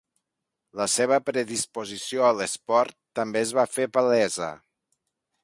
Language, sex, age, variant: Catalan, male, 40-49, Nord-Occidental